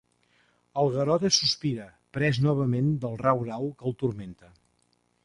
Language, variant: Catalan, Central